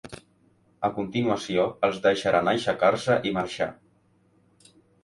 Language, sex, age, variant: Catalan, male, under 19, Central